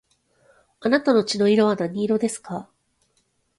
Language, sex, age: Japanese, female, 30-39